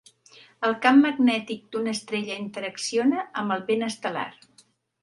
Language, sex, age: Catalan, female, 60-69